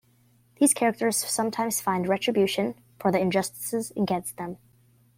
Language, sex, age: English, female, under 19